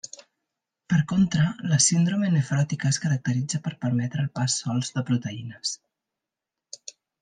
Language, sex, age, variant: Catalan, female, 40-49, Central